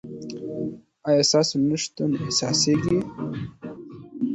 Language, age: Pashto, 19-29